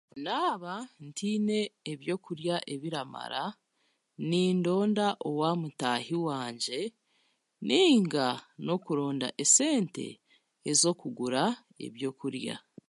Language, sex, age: Chiga, female, 30-39